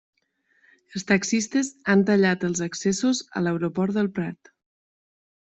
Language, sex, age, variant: Catalan, female, 30-39, Central